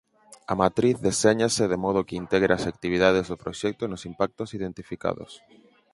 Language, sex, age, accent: Galician, male, 19-29, Central (gheada)